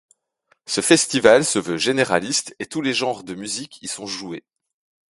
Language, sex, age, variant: French, male, 40-49, Français de métropole